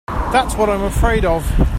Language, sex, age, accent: English, male, 50-59, England English